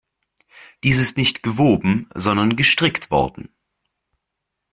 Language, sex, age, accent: German, male, under 19, Deutschland Deutsch